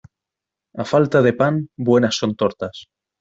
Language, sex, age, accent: Spanish, male, 30-39, España: Centro-Sur peninsular (Madrid, Toledo, Castilla-La Mancha)